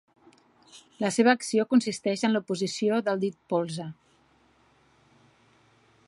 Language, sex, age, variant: Catalan, female, 50-59, Central